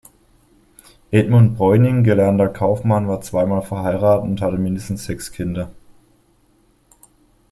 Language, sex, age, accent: German, male, 19-29, Deutschland Deutsch